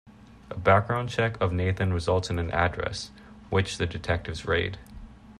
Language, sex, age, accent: English, male, under 19, United States English